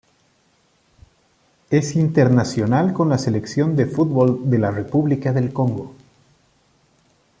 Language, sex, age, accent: Spanish, male, 30-39, Andino-Pacífico: Colombia, Perú, Ecuador, oeste de Bolivia y Venezuela andina